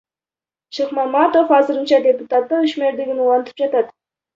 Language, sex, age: Kyrgyz, female, under 19